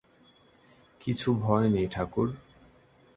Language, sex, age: Bengali, male, 19-29